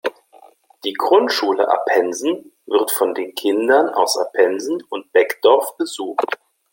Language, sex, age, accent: German, male, 30-39, Deutschland Deutsch